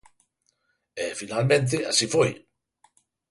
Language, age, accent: Galician, 70-79, Atlántico (seseo e gheada)